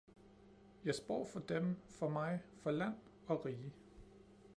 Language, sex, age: Danish, male, 30-39